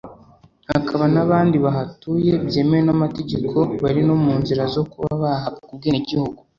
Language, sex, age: Kinyarwanda, female, under 19